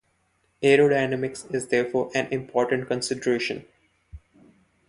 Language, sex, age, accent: English, male, 19-29, India and South Asia (India, Pakistan, Sri Lanka)